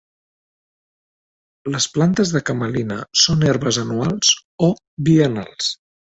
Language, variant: Catalan, Central